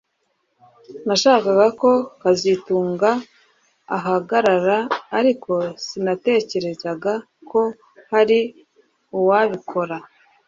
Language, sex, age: Kinyarwanda, female, 19-29